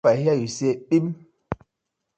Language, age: Nigerian Pidgin, 40-49